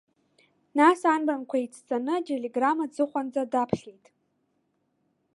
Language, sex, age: Abkhazian, female, under 19